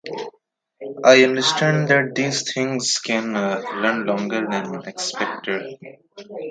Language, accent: English, India and South Asia (India, Pakistan, Sri Lanka)